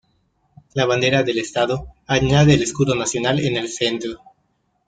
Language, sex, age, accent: Spanish, male, 19-29, México